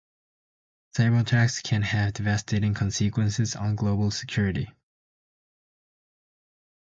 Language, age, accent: English, under 19, United States English